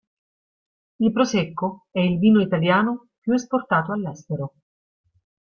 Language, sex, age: Italian, female, 40-49